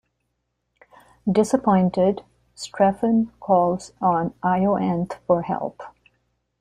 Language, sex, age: English, female, 50-59